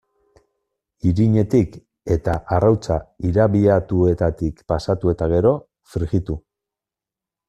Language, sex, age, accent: Basque, male, 40-49, Mendebalekoa (Araba, Bizkaia, Gipuzkoako mendebaleko herri batzuk)